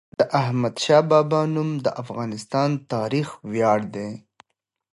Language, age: Pashto, 19-29